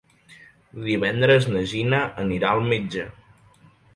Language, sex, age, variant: Catalan, male, 19-29, Nord-Occidental